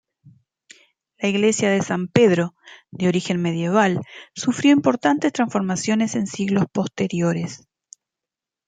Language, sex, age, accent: Spanish, female, 40-49, Rioplatense: Argentina, Uruguay, este de Bolivia, Paraguay